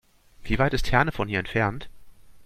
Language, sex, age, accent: German, male, 30-39, Deutschland Deutsch